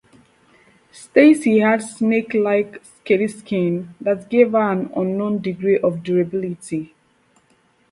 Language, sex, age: English, female, 19-29